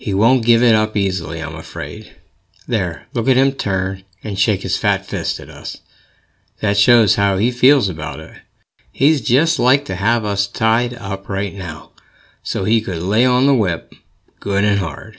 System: none